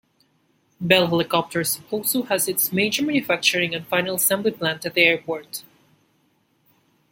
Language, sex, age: English, male, 19-29